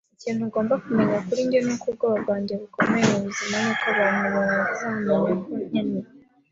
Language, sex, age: Kinyarwanda, female, 19-29